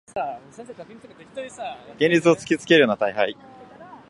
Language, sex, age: Japanese, male, 19-29